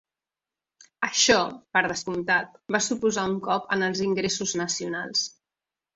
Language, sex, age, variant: Catalan, female, 50-59, Central